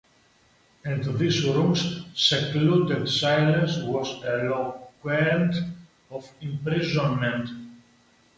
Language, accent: English, Greek